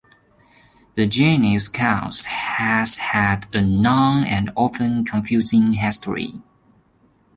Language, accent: English, United States English